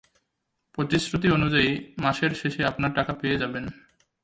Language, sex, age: Bengali, male, 30-39